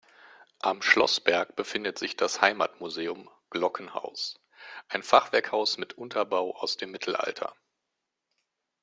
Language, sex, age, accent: German, male, 30-39, Deutschland Deutsch